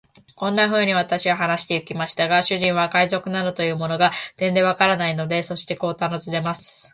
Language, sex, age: Japanese, female, 19-29